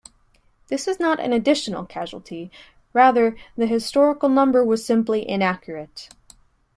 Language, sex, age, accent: English, female, 19-29, United States English